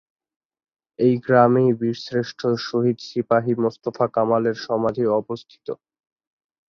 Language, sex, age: Bengali, male, 19-29